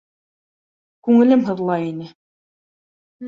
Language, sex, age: Bashkir, female, 30-39